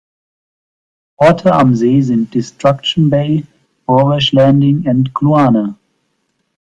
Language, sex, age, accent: German, male, 30-39, Deutschland Deutsch